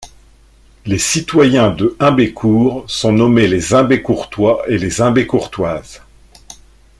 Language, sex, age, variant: French, male, 50-59, Français de métropole